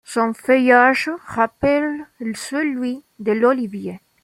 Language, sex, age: French, female, 40-49